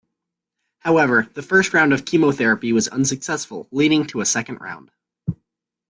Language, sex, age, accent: English, male, 19-29, United States English